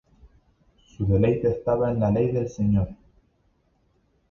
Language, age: Spanish, 19-29